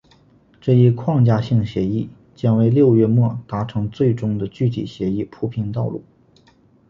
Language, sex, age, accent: Chinese, male, 19-29, 出生地：吉林省